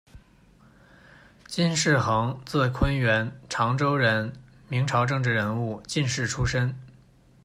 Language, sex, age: Chinese, male, 19-29